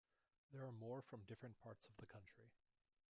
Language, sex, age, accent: English, male, 30-39, United States English